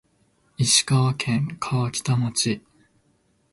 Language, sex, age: Japanese, male, 19-29